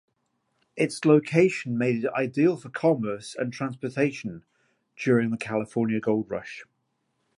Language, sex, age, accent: English, male, 40-49, England English